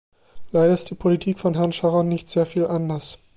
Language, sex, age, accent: German, male, 30-39, Deutschland Deutsch